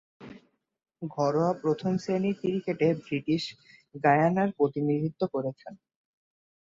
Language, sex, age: Bengali, male, 19-29